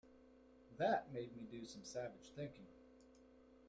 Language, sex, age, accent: English, male, 40-49, United States English